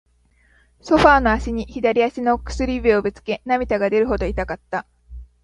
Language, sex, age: Japanese, female, 19-29